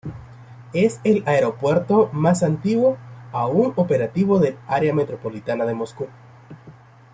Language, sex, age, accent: Spanish, male, 30-39, América central